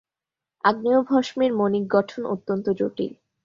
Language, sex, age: Bengali, female, 19-29